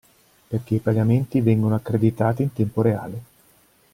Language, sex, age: Italian, male, 40-49